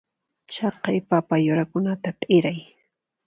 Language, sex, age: Puno Quechua, female, 40-49